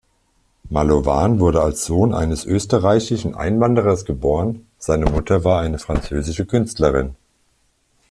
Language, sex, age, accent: German, male, 40-49, Deutschland Deutsch